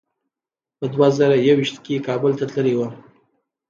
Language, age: Pashto, 30-39